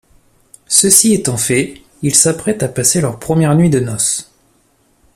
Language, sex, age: French, male, 19-29